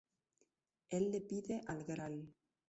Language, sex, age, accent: Spanish, female, 19-29, España: Centro-Sur peninsular (Madrid, Toledo, Castilla-La Mancha)